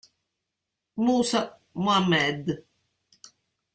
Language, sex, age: Italian, female, 50-59